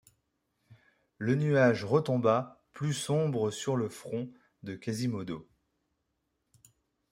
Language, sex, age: French, male, 30-39